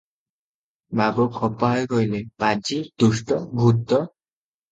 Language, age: Odia, 19-29